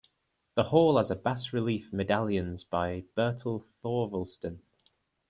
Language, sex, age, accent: English, male, 19-29, England English